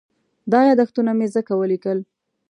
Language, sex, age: Pashto, female, 19-29